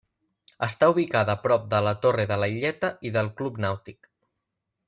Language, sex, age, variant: Catalan, male, 19-29, Central